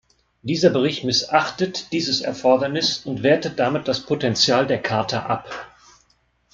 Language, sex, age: German, male, 50-59